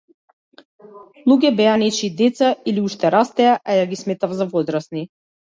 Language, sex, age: Macedonian, female, 30-39